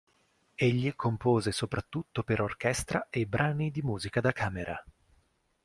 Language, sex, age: Italian, male, 19-29